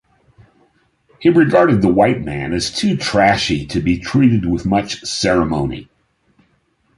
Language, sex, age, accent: English, male, 70-79, United States English